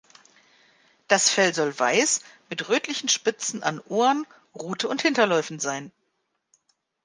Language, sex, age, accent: German, female, 50-59, Deutschland Deutsch